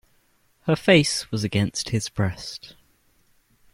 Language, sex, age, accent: English, male, under 19, England English